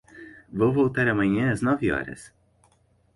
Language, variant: Portuguese, Portuguese (Brasil)